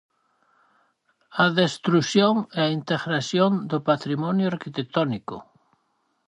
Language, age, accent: Galician, 40-49, Atlántico (seseo e gheada)